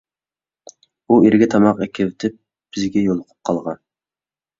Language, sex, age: Uyghur, male, 19-29